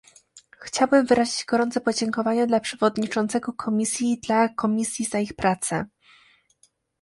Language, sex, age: Polish, female, 19-29